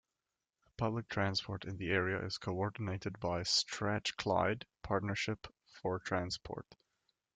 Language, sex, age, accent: English, male, 19-29, United States English